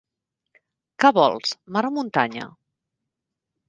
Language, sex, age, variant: Catalan, female, 40-49, Central